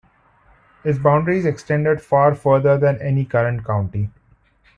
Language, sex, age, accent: English, male, 30-39, India and South Asia (India, Pakistan, Sri Lanka)